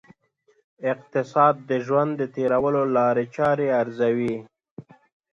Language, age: Pashto, 30-39